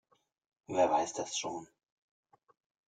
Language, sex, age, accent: German, male, 50-59, Deutschland Deutsch